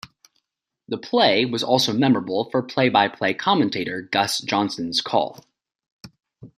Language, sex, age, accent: English, male, 19-29, United States English